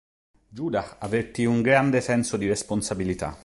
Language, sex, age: Italian, male, 30-39